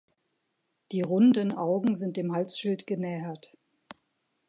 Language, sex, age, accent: German, female, 50-59, Deutschland Deutsch